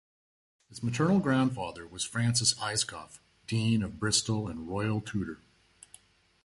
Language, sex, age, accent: English, male, 40-49, Canadian English